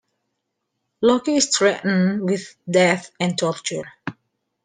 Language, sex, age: English, female, 30-39